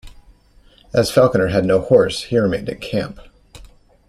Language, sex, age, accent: English, male, 40-49, United States English